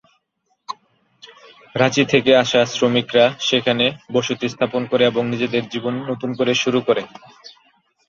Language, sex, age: Bengali, male, 19-29